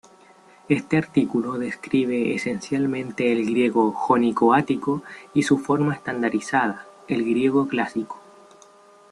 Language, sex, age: Spanish, male, 19-29